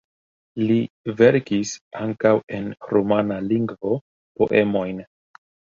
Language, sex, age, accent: Esperanto, male, 30-39, Internacia